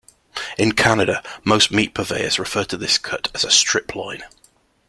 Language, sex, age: English, male, 19-29